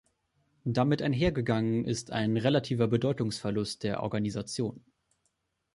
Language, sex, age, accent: German, male, 19-29, Deutschland Deutsch